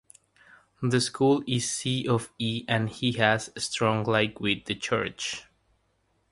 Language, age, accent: English, 19-29, United States English; India and South Asia (India, Pakistan, Sri Lanka)